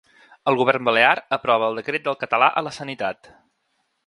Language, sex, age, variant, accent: Catalan, male, 30-39, Central, central